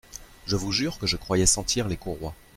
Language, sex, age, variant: French, male, 30-39, Français de métropole